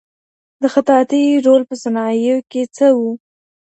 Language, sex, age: Pashto, female, under 19